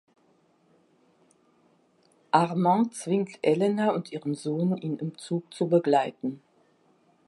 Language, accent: German, Deutschland Deutsch